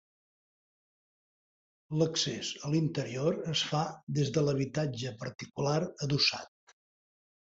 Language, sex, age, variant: Catalan, male, 60-69, Central